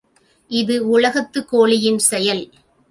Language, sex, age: Tamil, female, 40-49